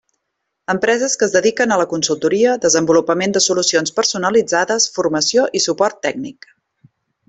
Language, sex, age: Catalan, female, 40-49